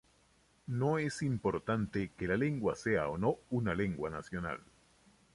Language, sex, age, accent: Spanish, male, 60-69, Caribe: Cuba, Venezuela, Puerto Rico, República Dominicana, Panamá, Colombia caribeña, México caribeño, Costa del golfo de México